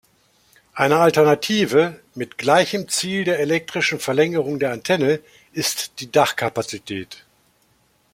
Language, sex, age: German, male, 60-69